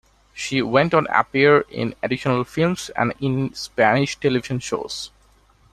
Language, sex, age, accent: English, male, 19-29, India and South Asia (India, Pakistan, Sri Lanka)